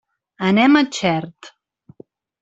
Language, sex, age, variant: Catalan, female, 40-49, Central